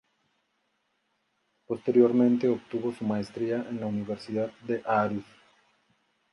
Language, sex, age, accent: Spanish, male, 40-49, México